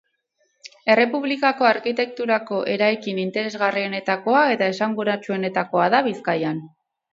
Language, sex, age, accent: Basque, female, 19-29, Mendebalekoa (Araba, Bizkaia, Gipuzkoako mendebaleko herri batzuk)